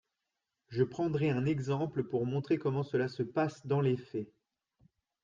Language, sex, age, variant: French, male, 30-39, Français de métropole